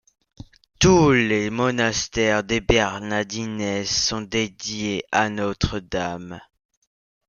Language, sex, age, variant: French, male, under 19, Français de métropole